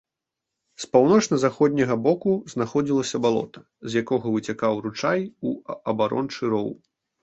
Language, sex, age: Belarusian, male, 19-29